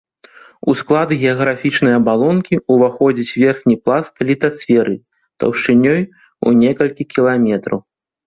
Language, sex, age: Belarusian, male, 30-39